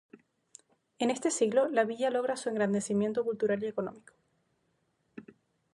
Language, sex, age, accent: Spanish, female, 19-29, España: Islas Canarias